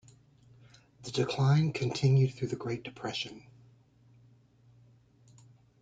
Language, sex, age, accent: English, male, 40-49, United States English